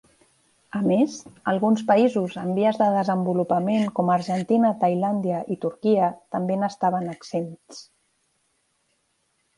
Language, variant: Catalan, Central